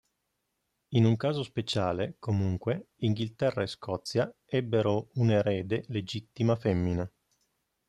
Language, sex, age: Italian, male, 50-59